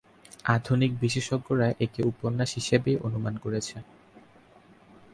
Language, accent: Bengali, Native